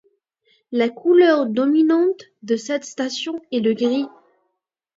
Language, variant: French, Français de métropole